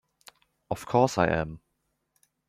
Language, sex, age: English, male, under 19